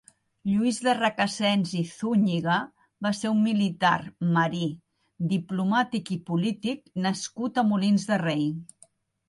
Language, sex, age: Catalan, female, 60-69